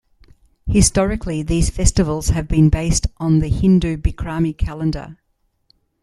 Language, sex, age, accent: English, female, 60-69, Australian English